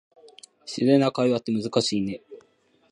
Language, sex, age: Japanese, male, 30-39